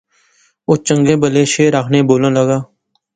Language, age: Pahari-Potwari, 19-29